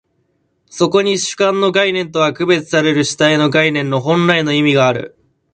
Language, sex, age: Japanese, male, 19-29